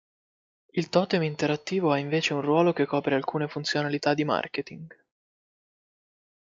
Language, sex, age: Italian, male, 19-29